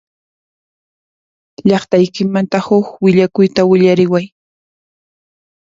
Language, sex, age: Puno Quechua, female, 40-49